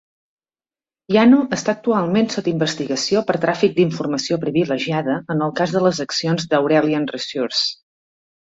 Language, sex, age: Catalan, female, 40-49